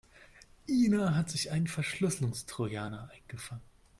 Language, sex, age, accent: German, male, 19-29, Deutschland Deutsch